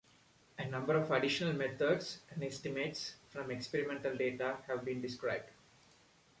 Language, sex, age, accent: English, male, 19-29, India and South Asia (India, Pakistan, Sri Lanka)